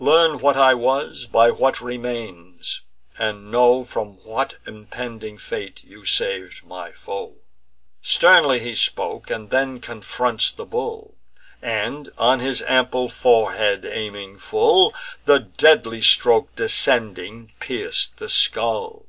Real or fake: real